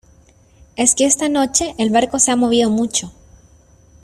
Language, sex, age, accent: Spanish, female, 19-29, Chileno: Chile, Cuyo